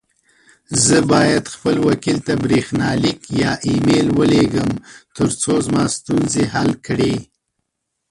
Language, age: Pashto, 40-49